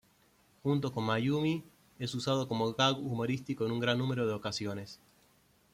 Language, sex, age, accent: Spanish, male, 30-39, Rioplatense: Argentina, Uruguay, este de Bolivia, Paraguay